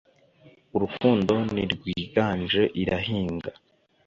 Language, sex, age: Kinyarwanda, male, under 19